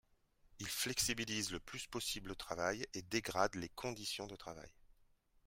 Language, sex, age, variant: French, male, 40-49, Français de métropole